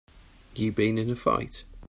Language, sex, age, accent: English, male, 30-39, England English